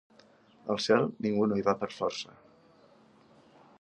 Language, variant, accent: Catalan, Central, central